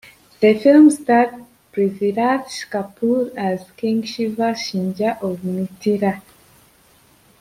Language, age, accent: English, 19-29, United States English